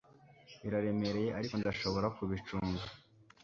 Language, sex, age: Kinyarwanda, male, 19-29